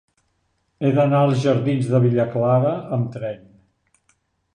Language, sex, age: Catalan, male, 70-79